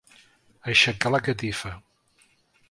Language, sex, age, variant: Catalan, male, 50-59, Central